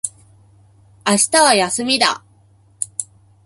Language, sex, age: Japanese, female, 30-39